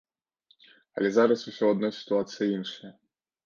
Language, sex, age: Belarusian, male, 19-29